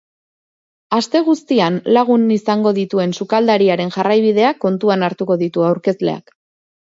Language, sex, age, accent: Basque, female, 30-39, Erdialdekoa edo Nafarra (Gipuzkoa, Nafarroa)